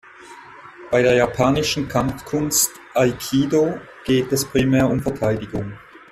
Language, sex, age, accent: German, male, 30-39, Schweizerdeutsch